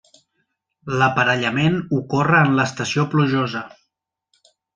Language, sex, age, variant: Catalan, male, 40-49, Central